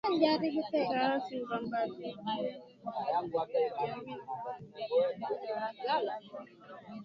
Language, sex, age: Swahili, female, 19-29